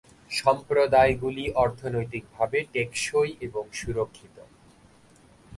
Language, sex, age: Bengali, male, 19-29